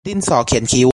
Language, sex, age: Thai, male, 19-29